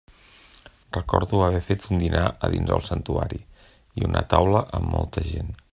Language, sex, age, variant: Catalan, male, 40-49, Central